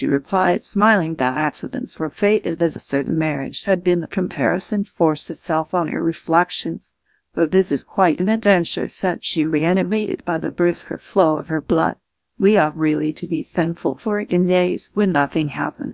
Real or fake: fake